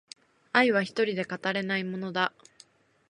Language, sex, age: Japanese, female, 19-29